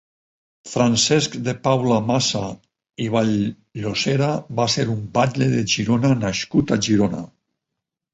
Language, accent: Catalan, valencià